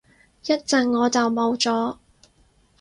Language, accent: Cantonese, 广州音